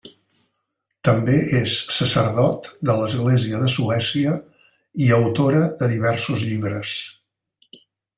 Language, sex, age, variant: Catalan, male, 60-69, Central